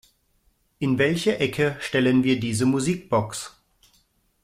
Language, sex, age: German, male, 50-59